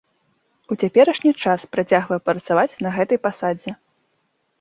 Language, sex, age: Belarusian, female, 19-29